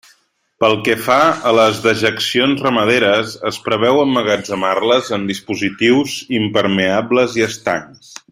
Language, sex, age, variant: Catalan, male, 30-39, Central